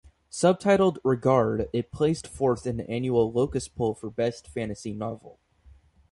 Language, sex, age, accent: English, male, 19-29, United States English